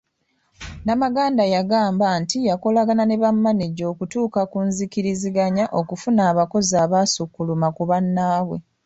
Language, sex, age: Ganda, female, 30-39